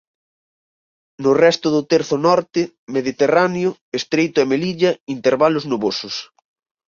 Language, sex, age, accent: Galician, male, 19-29, Normativo (estándar)